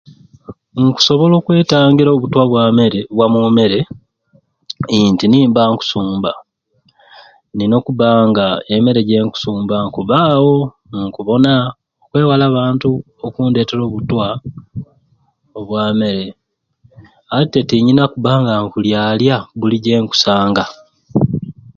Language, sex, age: Ruuli, male, 30-39